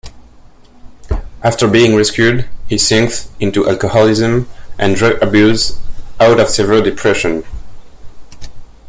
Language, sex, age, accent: English, male, 19-29, United States English